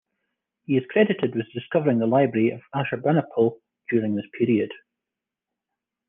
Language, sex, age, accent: English, male, 40-49, Scottish English